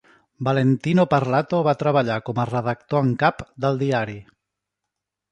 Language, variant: Catalan, Central